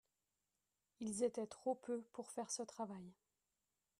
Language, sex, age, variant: French, female, 30-39, Français de métropole